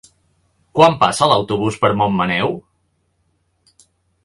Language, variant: Catalan, Central